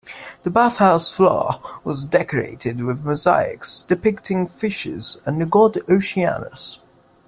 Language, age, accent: English, under 19, England English